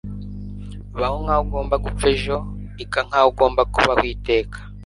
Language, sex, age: Kinyarwanda, male, under 19